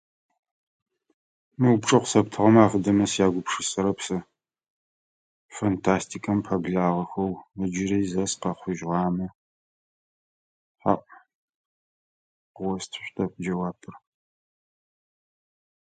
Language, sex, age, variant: Adyghe, male, 30-39, Адыгабзэ (Кирил, пстэумэ зэдыряе)